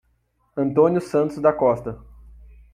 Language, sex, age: Portuguese, male, 19-29